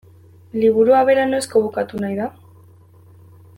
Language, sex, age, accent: Basque, female, 19-29, Erdialdekoa edo Nafarra (Gipuzkoa, Nafarroa)